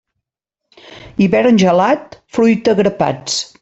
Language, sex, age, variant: Catalan, female, 50-59, Central